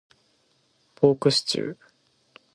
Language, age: Japanese, 19-29